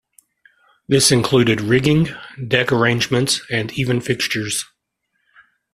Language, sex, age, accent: English, male, 40-49, United States English